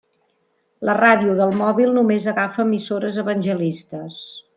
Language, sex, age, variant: Catalan, female, 50-59, Central